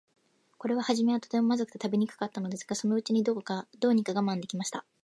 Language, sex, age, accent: Japanese, female, 19-29, 標準語